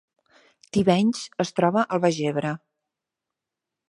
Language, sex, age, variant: Catalan, female, 50-59, Central